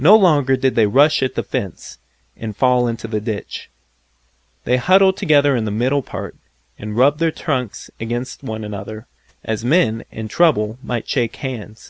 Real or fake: real